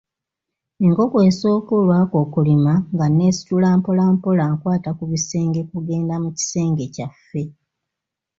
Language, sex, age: Ganda, female, 60-69